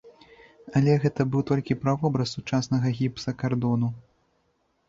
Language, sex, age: Belarusian, male, 19-29